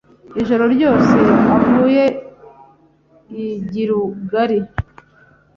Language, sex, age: Kinyarwanda, male, 19-29